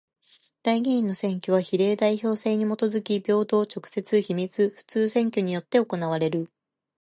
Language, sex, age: Japanese, female, 30-39